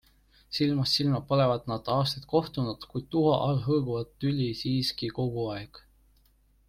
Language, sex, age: Estonian, male, 19-29